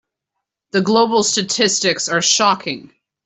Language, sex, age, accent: English, female, 19-29, Canadian English